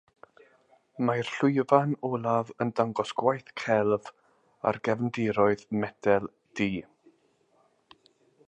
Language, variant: Welsh, South-Western Welsh